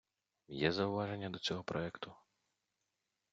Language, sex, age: Ukrainian, male, 30-39